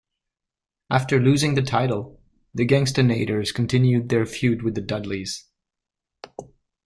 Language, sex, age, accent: English, male, 40-49, Canadian English